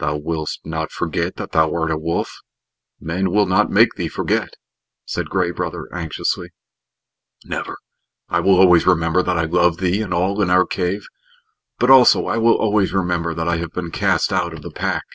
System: none